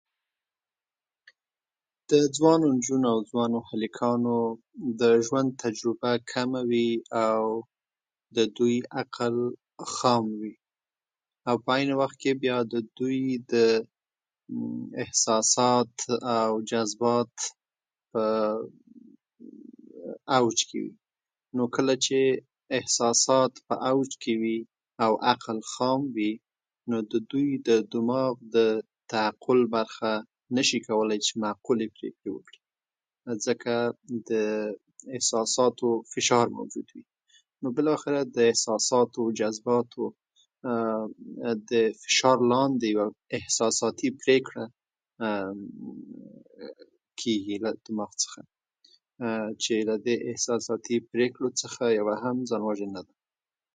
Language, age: Pashto, 30-39